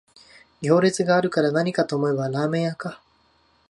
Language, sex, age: Japanese, male, 19-29